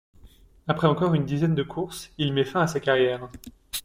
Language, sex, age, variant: French, male, 19-29, Français de métropole